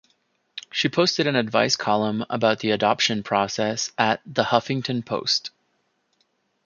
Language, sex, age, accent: English, male, 30-39, United States English